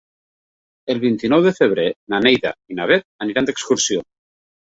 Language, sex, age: Catalan, male, 40-49